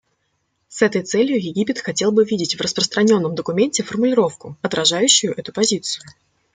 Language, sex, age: Russian, female, 19-29